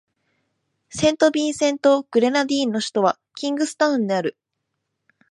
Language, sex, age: Japanese, female, 19-29